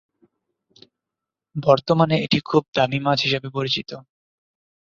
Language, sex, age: Bengali, male, 19-29